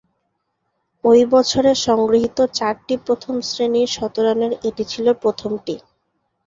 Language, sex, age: Bengali, female, 19-29